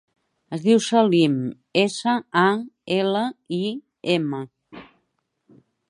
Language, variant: Catalan, Central